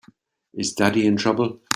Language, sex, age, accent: English, male, 60-69, Irish English